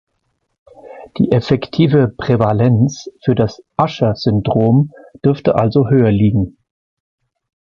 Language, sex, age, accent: German, male, 50-59, Deutschland Deutsch